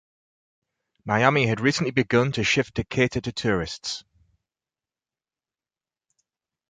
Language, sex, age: English, male, 50-59